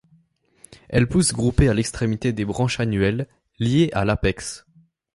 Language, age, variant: French, under 19, Français de métropole